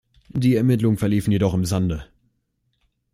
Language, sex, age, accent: German, male, under 19, Deutschland Deutsch